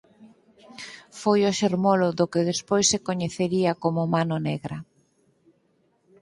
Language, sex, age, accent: Galician, female, 50-59, Normativo (estándar)